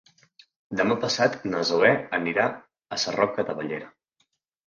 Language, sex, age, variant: Catalan, male, 19-29, Central